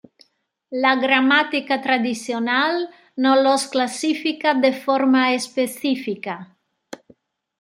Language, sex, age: Spanish, female, 40-49